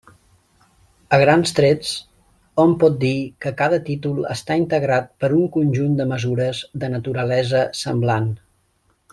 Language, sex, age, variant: Catalan, male, 30-39, Central